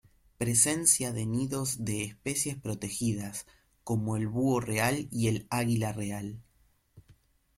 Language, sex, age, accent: Spanish, male, 30-39, Rioplatense: Argentina, Uruguay, este de Bolivia, Paraguay